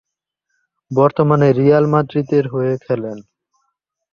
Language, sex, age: Bengali, male, 19-29